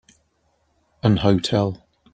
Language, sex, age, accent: English, male, 30-39, England English